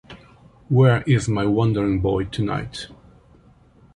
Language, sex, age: Italian, male, 50-59